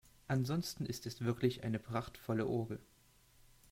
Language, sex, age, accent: German, male, under 19, Deutschland Deutsch